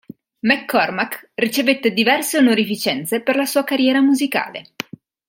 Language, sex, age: Italian, female, 30-39